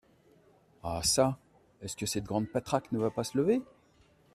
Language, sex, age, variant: French, male, 50-59, Français de métropole